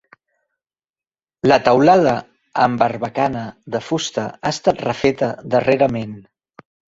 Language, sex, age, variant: Catalan, male, 40-49, Central